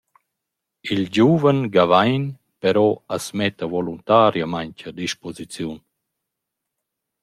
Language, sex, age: Romansh, male, 40-49